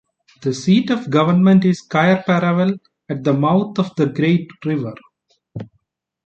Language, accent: English, India and South Asia (India, Pakistan, Sri Lanka)